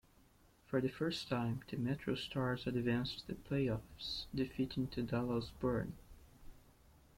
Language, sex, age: English, male, 19-29